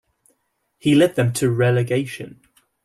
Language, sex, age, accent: English, male, 19-29, England English